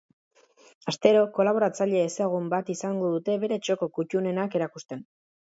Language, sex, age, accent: Basque, male, under 19, Mendebalekoa (Araba, Bizkaia, Gipuzkoako mendebaleko herri batzuk)